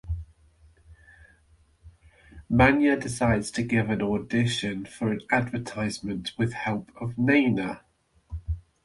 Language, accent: English, England English